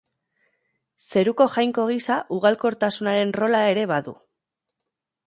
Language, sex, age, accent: Basque, female, 30-39, Erdialdekoa edo Nafarra (Gipuzkoa, Nafarroa)